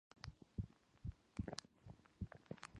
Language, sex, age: English, female, 19-29